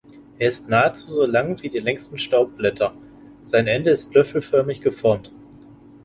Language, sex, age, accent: German, male, 19-29, Deutschland Deutsch